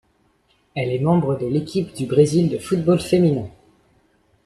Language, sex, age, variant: French, male, 19-29, Français de métropole